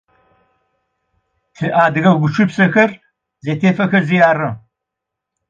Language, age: Adyghe, 70-79